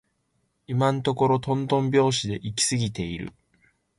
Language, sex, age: Japanese, male, 19-29